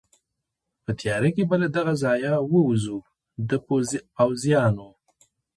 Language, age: Pashto, 30-39